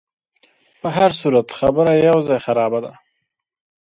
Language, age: Pashto, 30-39